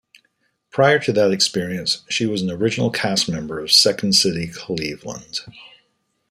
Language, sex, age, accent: English, male, 40-49, United States English